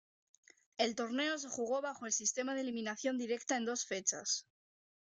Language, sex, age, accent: Spanish, female, under 19, España: Norte peninsular (Asturias, Castilla y León, Cantabria, País Vasco, Navarra, Aragón, La Rioja, Guadalajara, Cuenca)